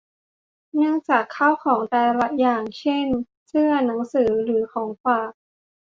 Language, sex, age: Thai, female, 19-29